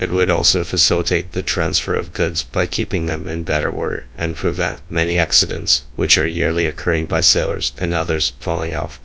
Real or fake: fake